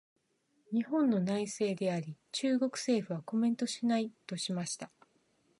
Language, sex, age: Japanese, female, 50-59